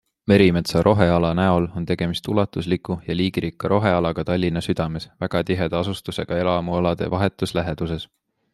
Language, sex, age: Estonian, male, 19-29